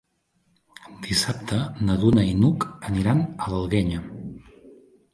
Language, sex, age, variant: Catalan, male, 40-49, Central